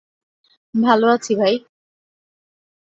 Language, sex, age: Bengali, female, 19-29